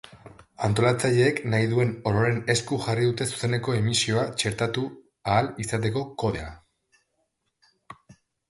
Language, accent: Basque, Mendebalekoa (Araba, Bizkaia, Gipuzkoako mendebaleko herri batzuk)